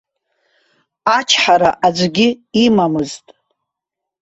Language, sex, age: Abkhazian, female, 50-59